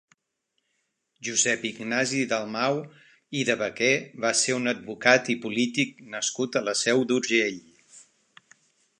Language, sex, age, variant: Catalan, male, 50-59, Central